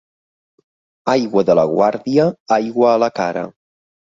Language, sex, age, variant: Catalan, male, 30-39, Nord-Occidental